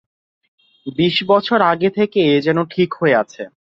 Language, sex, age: Bengali, male, 19-29